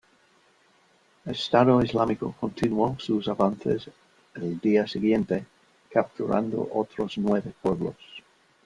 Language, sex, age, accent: Spanish, male, 60-69, España: Norte peninsular (Asturias, Castilla y León, Cantabria, País Vasco, Navarra, Aragón, La Rioja, Guadalajara, Cuenca)